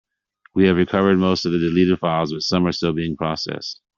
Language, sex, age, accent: English, male, 50-59, United States English